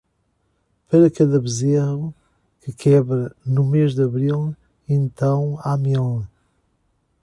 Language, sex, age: Portuguese, male, 40-49